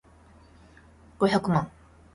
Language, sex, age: Japanese, female, 19-29